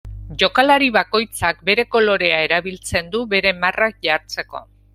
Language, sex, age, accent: Basque, female, 50-59, Mendebalekoa (Araba, Bizkaia, Gipuzkoako mendebaleko herri batzuk)